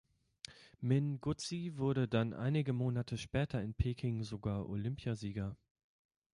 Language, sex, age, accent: German, male, 30-39, Deutschland Deutsch